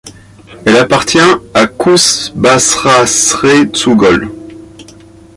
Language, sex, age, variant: French, male, 30-39, Français de métropole